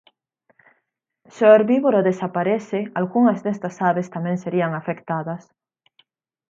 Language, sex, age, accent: Galician, female, 19-29, Atlántico (seseo e gheada); Normativo (estándar)